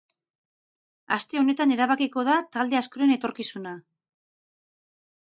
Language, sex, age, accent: Basque, female, 50-59, Mendebalekoa (Araba, Bizkaia, Gipuzkoako mendebaleko herri batzuk)